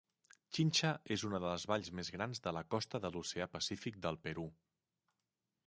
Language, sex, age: Catalan, male, 40-49